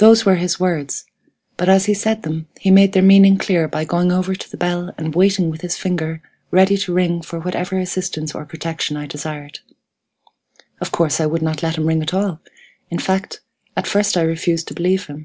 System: none